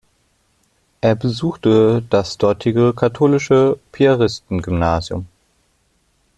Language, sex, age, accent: German, male, under 19, Deutschland Deutsch